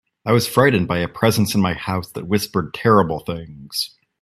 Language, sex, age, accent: English, male, 19-29, United States English